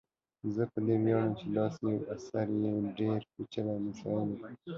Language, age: Pashto, under 19